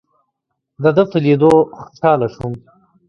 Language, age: Pashto, 30-39